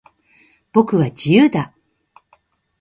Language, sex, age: Japanese, female, 50-59